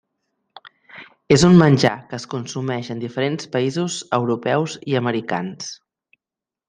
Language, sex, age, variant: Catalan, female, 40-49, Central